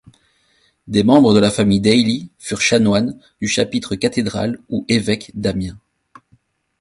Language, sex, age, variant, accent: French, male, 40-49, Français d'Europe, Français de Belgique